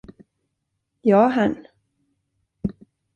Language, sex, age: Swedish, female, 40-49